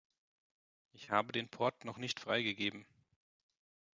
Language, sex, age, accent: German, male, 30-39, Deutschland Deutsch